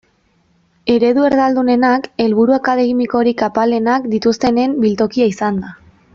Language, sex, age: Basque, female, 19-29